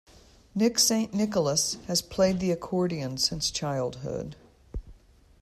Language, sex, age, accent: English, female, 60-69, United States English